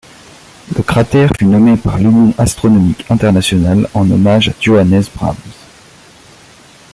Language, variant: French, Français de métropole